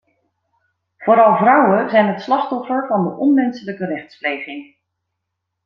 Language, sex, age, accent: Dutch, female, 40-49, Nederlands Nederlands